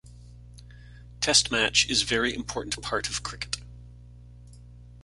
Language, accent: English, Canadian English